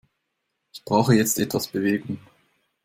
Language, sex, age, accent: German, male, 19-29, Schweizerdeutsch